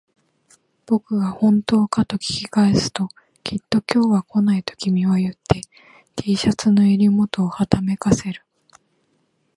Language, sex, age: Japanese, female, 19-29